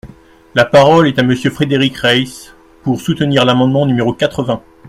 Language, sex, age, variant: French, male, 30-39, Français de métropole